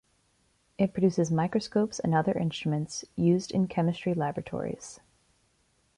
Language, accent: English, United States English